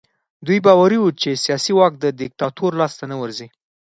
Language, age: Pashto, under 19